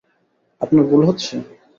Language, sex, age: Bengali, male, 19-29